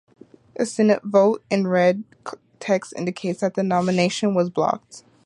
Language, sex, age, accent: English, female, 19-29, United States English